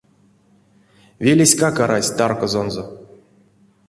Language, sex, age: Erzya, male, 30-39